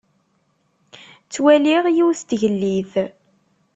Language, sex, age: Kabyle, female, 19-29